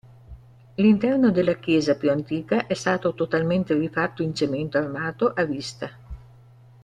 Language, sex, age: Italian, female, 70-79